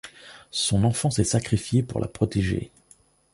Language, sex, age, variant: French, male, 30-39, Français de métropole